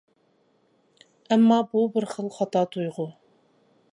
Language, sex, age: Uyghur, female, 40-49